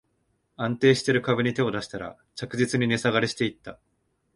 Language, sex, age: Japanese, male, 19-29